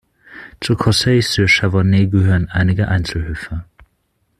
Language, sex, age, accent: German, male, 30-39, Deutschland Deutsch